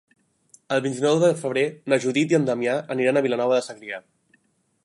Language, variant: Catalan, Central